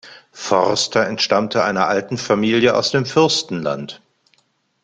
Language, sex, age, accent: German, male, 50-59, Deutschland Deutsch